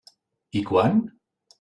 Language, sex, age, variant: Catalan, male, 40-49, Central